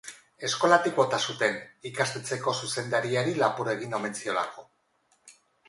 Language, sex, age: Basque, female, 50-59